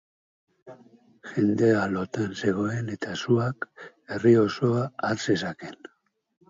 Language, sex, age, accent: Basque, male, 60-69, Mendebalekoa (Araba, Bizkaia, Gipuzkoako mendebaleko herri batzuk)